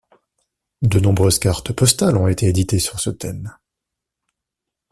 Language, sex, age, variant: French, male, 19-29, Français de métropole